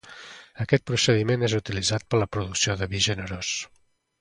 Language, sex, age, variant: Catalan, male, 50-59, Central